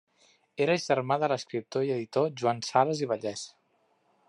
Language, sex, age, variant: Catalan, male, 30-39, Central